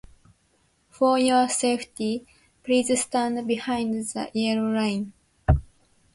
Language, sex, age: Japanese, female, under 19